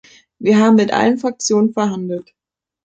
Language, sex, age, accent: German, female, 19-29, Deutschland Deutsch